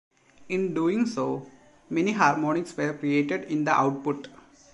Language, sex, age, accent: English, male, 19-29, India and South Asia (India, Pakistan, Sri Lanka)